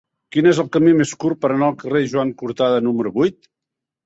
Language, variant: Catalan, Nord-Occidental